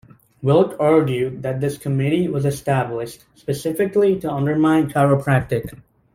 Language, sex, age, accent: English, male, under 19, United States English